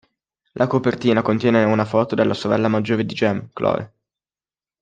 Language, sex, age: Italian, male, under 19